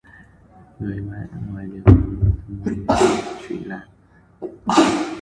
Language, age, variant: Vietnamese, 19-29, Hà Nội